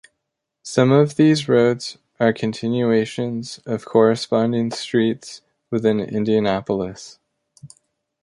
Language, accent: English, United States English